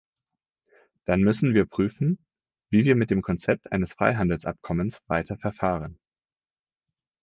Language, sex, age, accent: German, male, 19-29, Deutschland Deutsch